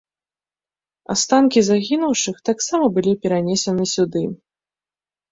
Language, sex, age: Belarusian, female, 19-29